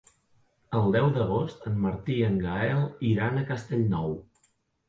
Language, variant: Catalan, Central